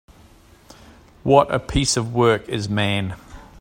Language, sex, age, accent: English, male, 50-59, New Zealand English